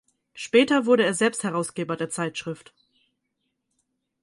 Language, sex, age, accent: German, female, 19-29, Deutschland Deutsch